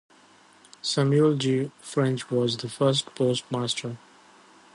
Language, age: English, 40-49